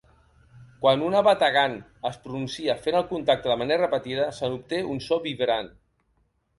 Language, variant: Catalan, Central